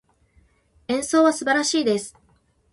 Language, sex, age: Japanese, female, 19-29